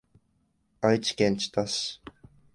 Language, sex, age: Japanese, male, 19-29